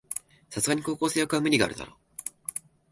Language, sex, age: Japanese, male, 19-29